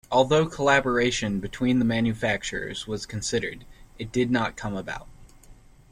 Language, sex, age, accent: English, male, 19-29, United States English